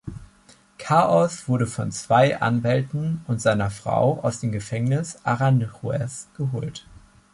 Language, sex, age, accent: German, male, 19-29, Deutschland Deutsch